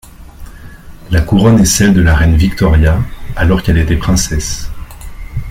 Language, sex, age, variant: French, male, 40-49, Français de métropole